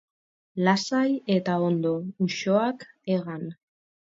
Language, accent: Basque, Mendebalekoa (Araba, Bizkaia, Gipuzkoako mendebaleko herri batzuk)